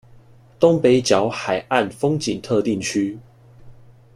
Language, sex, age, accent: Chinese, male, 19-29, 出生地：臺北市